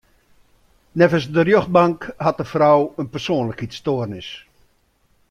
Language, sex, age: Western Frisian, male, 60-69